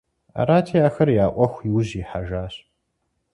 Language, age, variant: Kabardian, 19-29, Адыгэбзэ (Къэбэрдей, Кирил, псоми зэдай)